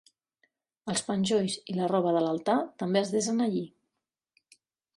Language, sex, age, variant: Catalan, female, 40-49, Central